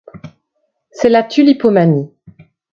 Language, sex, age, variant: French, female, 30-39, Français de métropole